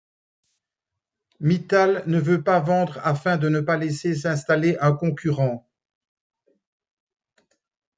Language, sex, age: French, male, 60-69